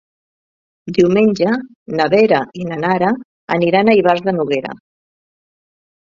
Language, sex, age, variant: Catalan, female, 50-59, Central